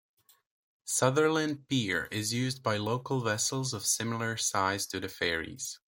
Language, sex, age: English, male, 19-29